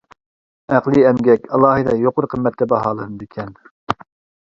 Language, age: Uyghur, 30-39